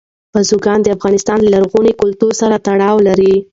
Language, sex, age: Pashto, female, 19-29